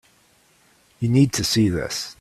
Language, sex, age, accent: English, male, 40-49, United States English